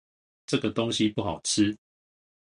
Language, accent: Chinese, 出生地：彰化縣